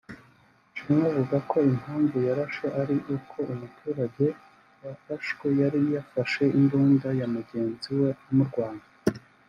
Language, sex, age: Kinyarwanda, male, 19-29